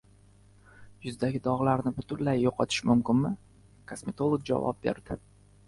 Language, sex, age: Uzbek, male, 19-29